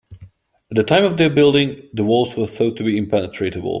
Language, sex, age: English, male, 30-39